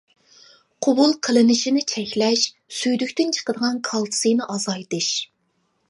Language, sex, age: Uyghur, female, 30-39